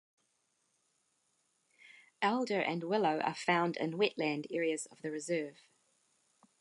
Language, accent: English, New Zealand English